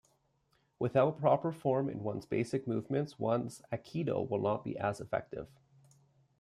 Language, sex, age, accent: English, male, 19-29, Canadian English